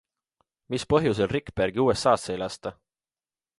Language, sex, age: Estonian, male, 19-29